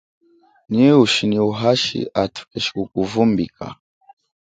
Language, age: Chokwe, 19-29